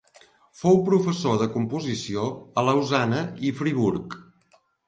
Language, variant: Catalan, Central